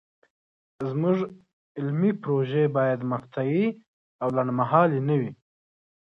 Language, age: Pashto, 19-29